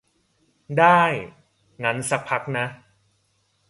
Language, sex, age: Thai, male, 19-29